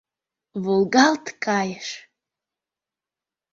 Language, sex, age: Mari, female, under 19